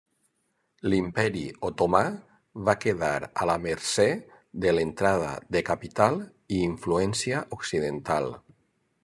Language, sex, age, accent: Catalan, male, 50-59, valencià